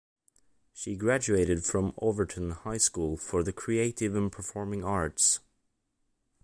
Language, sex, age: English, male, under 19